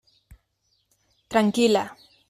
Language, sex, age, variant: Catalan, female, 19-29, Nord-Occidental